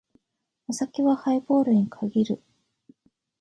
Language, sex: Japanese, female